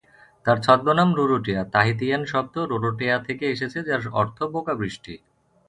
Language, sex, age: Bengali, male, 30-39